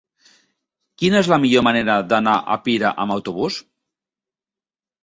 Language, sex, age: Catalan, male, 40-49